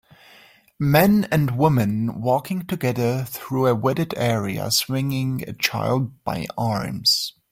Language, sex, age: English, male, 30-39